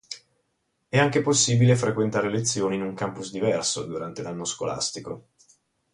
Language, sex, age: Italian, male, 30-39